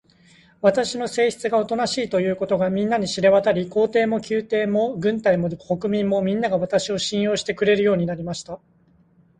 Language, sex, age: Japanese, male, 30-39